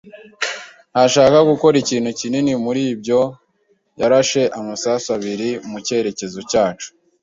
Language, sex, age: Kinyarwanda, male, 19-29